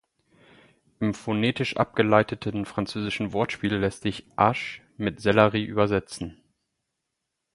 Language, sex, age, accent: German, male, 30-39, Deutschland Deutsch